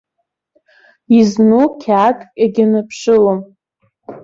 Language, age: Abkhazian, under 19